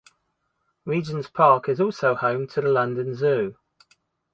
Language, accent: English, England English